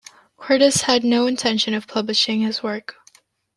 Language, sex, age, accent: English, female, under 19, United States English